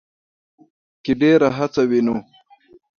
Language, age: Pashto, 30-39